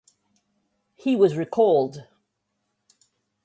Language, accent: English, West Indies and Bermuda (Bahamas, Bermuda, Jamaica, Trinidad)